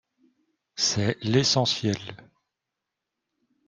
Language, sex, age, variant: French, male, 30-39, Français de métropole